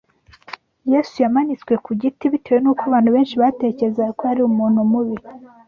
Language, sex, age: Kinyarwanda, female, 19-29